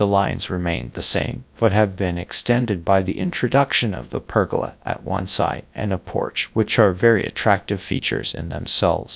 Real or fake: fake